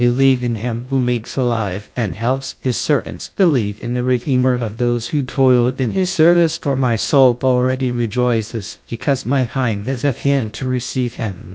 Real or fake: fake